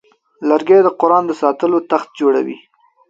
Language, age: Pashto, 19-29